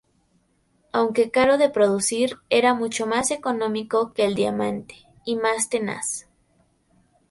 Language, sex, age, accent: Spanish, female, 19-29, México